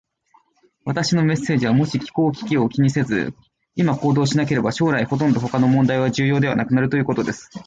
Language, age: Japanese, 19-29